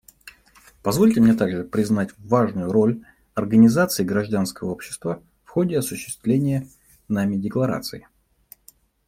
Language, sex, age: Russian, male, 30-39